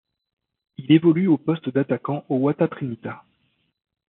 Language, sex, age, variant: French, male, 30-39, Français de métropole